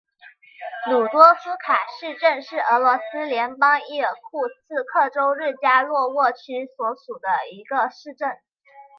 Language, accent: Chinese, 出生地：广东省